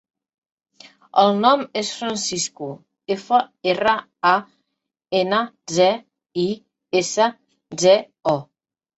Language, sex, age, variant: Catalan, female, 40-49, Central